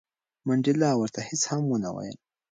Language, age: Pashto, 19-29